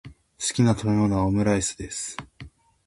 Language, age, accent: Japanese, 19-29, 標準語